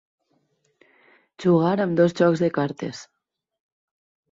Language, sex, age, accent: Catalan, female, 19-29, valencià; apitxat